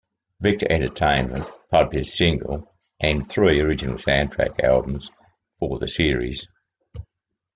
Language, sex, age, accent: English, male, 60-69, Australian English